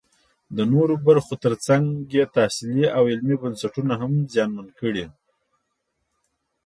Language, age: Pashto, 30-39